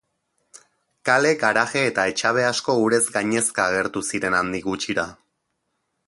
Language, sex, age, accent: Basque, male, 30-39, Erdialdekoa edo Nafarra (Gipuzkoa, Nafarroa)